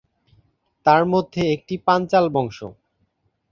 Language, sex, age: Bengali, male, 30-39